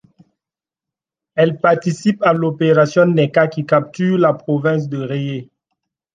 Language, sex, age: French, male, 19-29